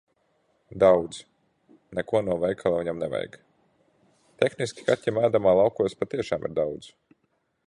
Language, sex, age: Latvian, male, 19-29